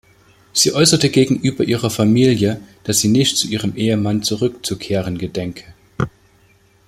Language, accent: German, Deutschland Deutsch